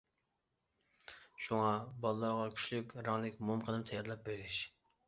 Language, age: Uyghur, 30-39